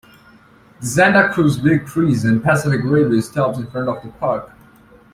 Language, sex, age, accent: English, male, under 19, United States English